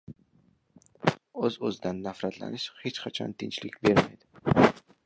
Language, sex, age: Uzbek, male, 19-29